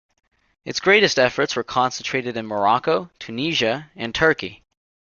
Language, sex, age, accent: English, male, under 19, United States English